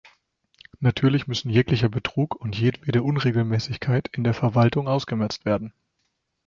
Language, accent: German, Deutschland Deutsch